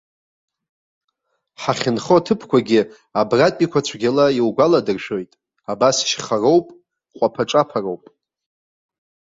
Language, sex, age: Abkhazian, male, 40-49